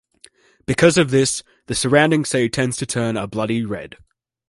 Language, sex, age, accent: English, male, 19-29, Australian English